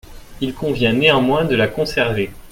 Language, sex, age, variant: French, male, 19-29, Français de métropole